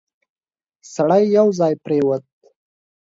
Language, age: Pashto, under 19